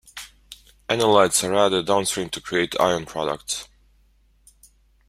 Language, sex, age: English, male, 19-29